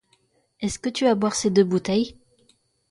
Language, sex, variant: French, female, Français de métropole